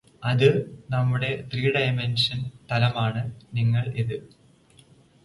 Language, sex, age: Malayalam, male, 19-29